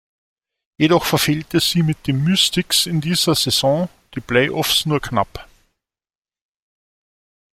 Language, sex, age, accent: German, male, 50-59, Deutschland Deutsch